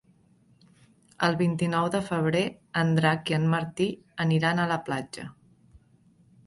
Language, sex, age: Catalan, female, 30-39